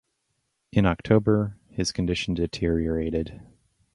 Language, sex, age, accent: English, male, 19-29, United States English